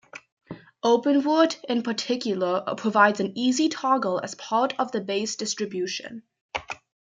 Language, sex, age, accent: English, female, under 19, Canadian English